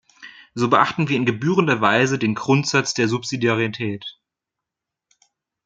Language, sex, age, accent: German, male, 30-39, Deutschland Deutsch